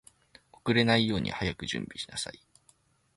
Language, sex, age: Japanese, male, 19-29